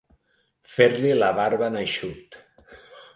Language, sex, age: Catalan, male, 50-59